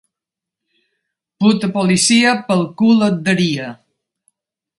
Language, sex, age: Catalan, female, 70-79